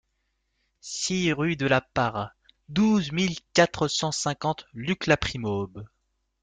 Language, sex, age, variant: French, male, 19-29, Français de métropole